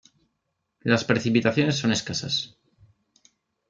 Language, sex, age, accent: Spanish, male, 19-29, España: Norte peninsular (Asturias, Castilla y León, Cantabria, País Vasco, Navarra, Aragón, La Rioja, Guadalajara, Cuenca)